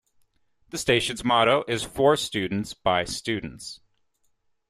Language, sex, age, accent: English, male, 19-29, Canadian English